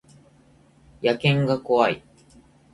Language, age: Japanese, 30-39